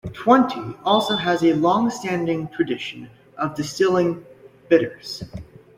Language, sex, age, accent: English, male, under 19, United States English